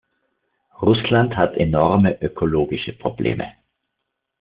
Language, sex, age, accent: German, male, 50-59, Österreichisches Deutsch